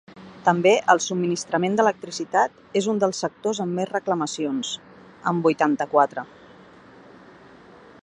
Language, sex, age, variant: Catalan, female, 40-49, Central